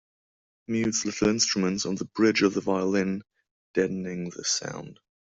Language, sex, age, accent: English, male, 30-39, England English